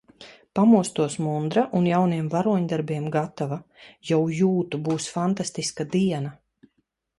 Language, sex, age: Latvian, female, 40-49